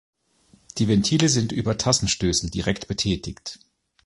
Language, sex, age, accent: German, male, 40-49, Deutschland Deutsch